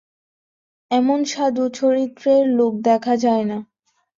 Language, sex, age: Bengali, female, 19-29